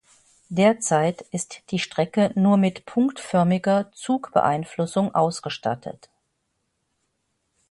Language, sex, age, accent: German, female, 60-69, Deutschland Deutsch